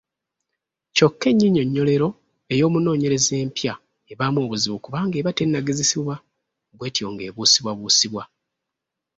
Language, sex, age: Ganda, male, 30-39